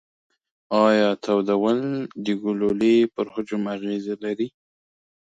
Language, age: Pashto, 30-39